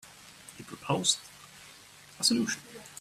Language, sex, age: English, male, 30-39